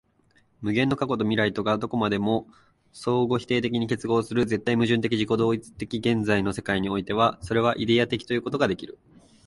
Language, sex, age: Japanese, male, 19-29